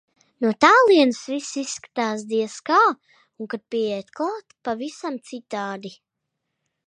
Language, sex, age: Latvian, female, 40-49